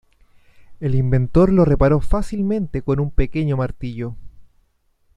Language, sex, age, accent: Spanish, male, 19-29, Chileno: Chile, Cuyo